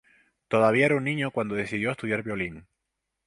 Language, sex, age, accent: Spanish, male, 50-59, España: Islas Canarias